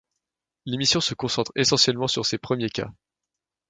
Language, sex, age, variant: French, male, 19-29, Français de métropole